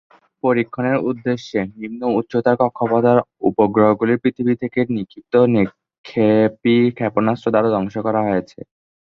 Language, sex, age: Bengali, male, 19-29